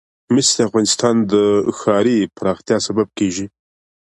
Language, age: Pashto, 19-29